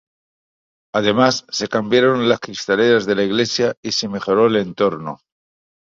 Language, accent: Spanish, España: Centro-Sur peninsular (Madrid, Toledo, Castilla-La Mancha)